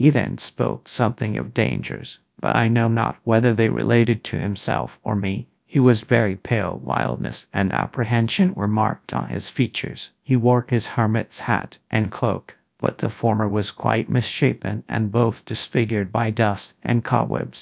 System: TTS, GradTTS